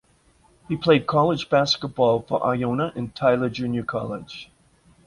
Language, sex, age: English, male, 60-69